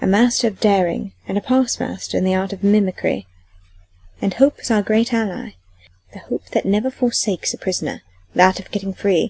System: none